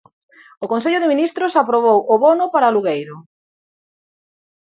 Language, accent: Galician, Normativo (estándar)